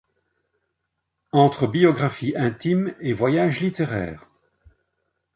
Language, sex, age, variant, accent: French, male, 60-69, Français d'Europe, Français de Belgique